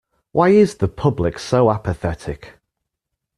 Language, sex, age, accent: English, male, 30-39, England English